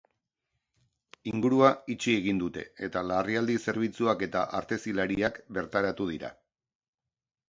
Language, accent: Basque, Erdialdekoa edo Nafarra (Gipuzkoa, Nafarroa)